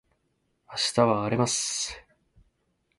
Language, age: Japanese, 19-29